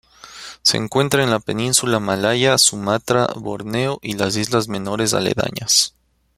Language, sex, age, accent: Spanish, male, 19-29, Andino-Pacífico: Colombia, Perú, Ecuador, oeste de Bolivia y Venezuela andina